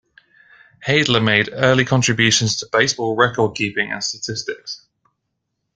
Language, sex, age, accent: English, male, 19-29, England English